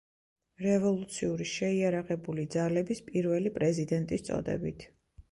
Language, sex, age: Georgian, female, 30-39